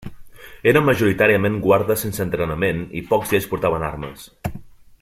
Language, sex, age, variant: Catalan, male, 30-39, Central